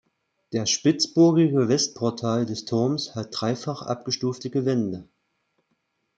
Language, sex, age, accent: German, male, 40-49, Deutschland Deutsch